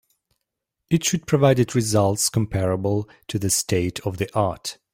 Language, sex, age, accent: English, male, 30-39, New Zealand English